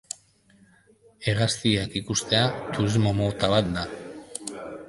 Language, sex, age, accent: Basque, male, 50-59, Mendebalekoa (Araba, Bizkaia, Gipuzkoako mendebaleko herri batzuk)